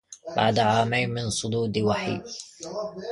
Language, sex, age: Arabic, male, 19-29